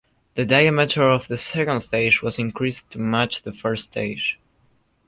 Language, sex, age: English, male, under 19